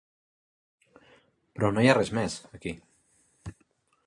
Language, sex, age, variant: Catalan, male, 30-39, Central